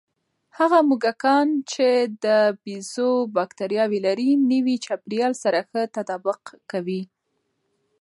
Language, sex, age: Pashto, female, 19-29